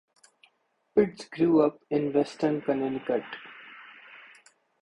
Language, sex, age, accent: English, male, 19-29, India and South Asia (India, Pakistan, Sri Lanka)